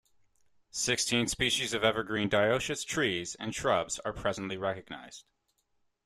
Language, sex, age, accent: English, male, 19-29, Canadian English